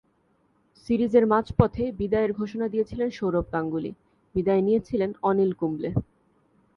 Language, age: Bengali, 19-29